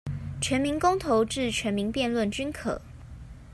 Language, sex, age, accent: Chinese, female, 19-29, 出生地：臺北市